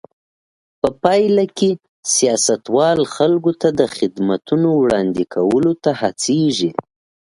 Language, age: Pashto, 19-29